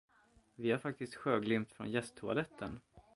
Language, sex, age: Swedish, male, 19-29